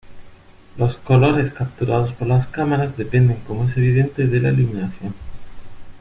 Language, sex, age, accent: Spanish, male, 40-49, España: Sur peninsular (Andalucia, Extremadura, Murcia)